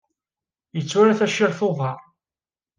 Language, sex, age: Kabyle, male, 19-29